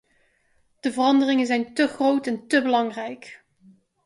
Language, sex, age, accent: Dutch, female, 30-39, Nederlands Nederlands